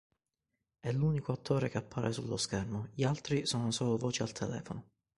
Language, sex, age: Italian, male, 19-29